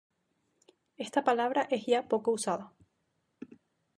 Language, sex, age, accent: Spanish, female, 19-29, España: Islas Canarias